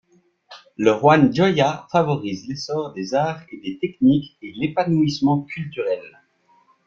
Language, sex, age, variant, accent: French, male, 19-29, Français d'Europe, Français de Suisse